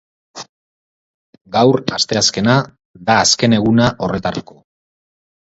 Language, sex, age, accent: Basque, male, 30-39, Erdialdekoa edo Nafarra (Gipuzkoa, Nafarroa)